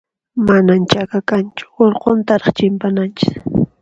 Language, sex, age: Puno Quechua, female, 40-49